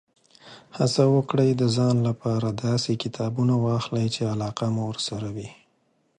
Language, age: Pashto, 40-49